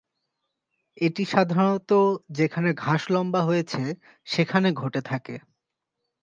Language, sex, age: Bengali, male, 19-29